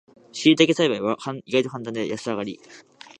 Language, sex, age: Japanese, male, 19-29